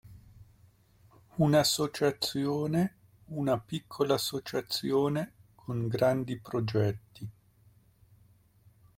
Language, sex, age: Italian, male, 40-49